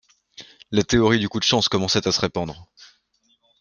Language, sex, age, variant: French, male, 19-29, Français de métropole